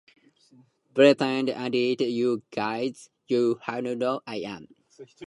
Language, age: English, 19-29